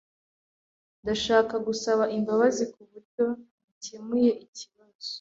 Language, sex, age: Kinyarwanda, female, 19-29